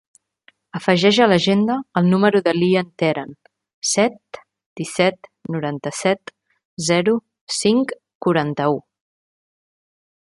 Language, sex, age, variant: Catalan, female, 30-39, Central